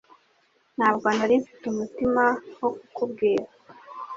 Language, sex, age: Kinyarwanda, female, 30-39